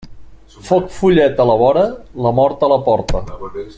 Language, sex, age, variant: Catalan, male, 40-49, Central